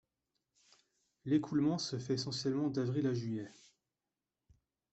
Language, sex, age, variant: French, male, 30-39, Français de métropole